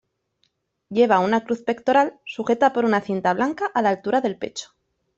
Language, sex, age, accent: Spanish, female, 19-29, España: Norte peninsular (Asturias, Castilla y León, Cantabria, País Vasco, Navarra, Aragón, La Rioja, Guadalajara, Cuenca)